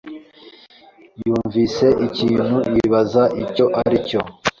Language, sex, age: Kinyarwanda, male, 19-29